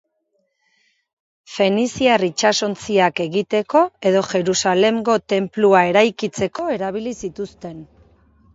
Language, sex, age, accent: Basque, female, 40-49, Erdialdekoa edo Nafarra (Gipuzkoa, Nafarroa)